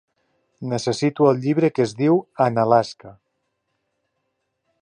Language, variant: Catalan, Central